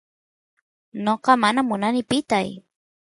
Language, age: Santiago del Estero Quichua, 30-39